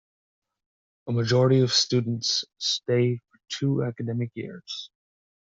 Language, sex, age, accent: English, male, 19-29, United States English